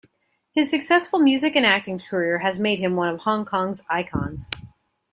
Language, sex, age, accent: English, female, 40-49, United States English